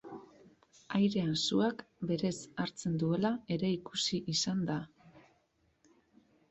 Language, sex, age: Basque, female, 30-39